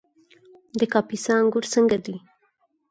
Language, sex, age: Pashto, female, 19-29